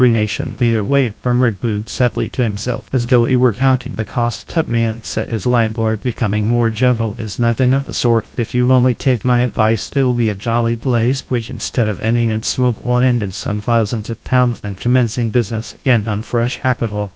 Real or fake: fake